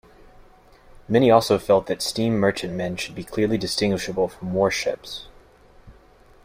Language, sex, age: English, male, 19-29